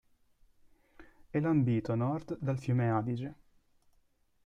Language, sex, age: Italian, male, 19-29